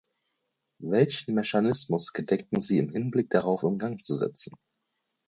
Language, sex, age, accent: German, female, under 19, Deutschland Deutsch